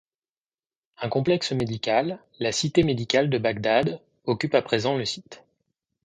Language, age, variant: French, 19-29, Français de métropole